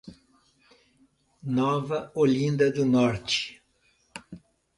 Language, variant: Portuguese, Portuguese (Brasil)